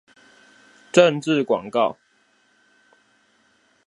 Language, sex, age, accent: Chinese, male, 19-29, 出生地：臺北市; 出生地：新北市